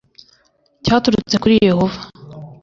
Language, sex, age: Kinyarwanda, female, under 19